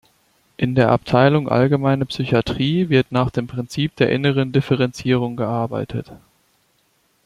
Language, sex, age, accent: German, male, 19-29, Deutschland Deutsch